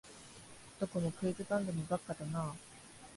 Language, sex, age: Japanese, female, 19-29